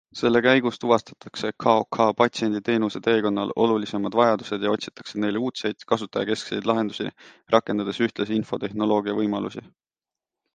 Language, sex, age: Estonian, male, 19-29